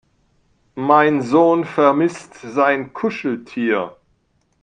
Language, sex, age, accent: German, male, 60-69, Deutschland Deutsch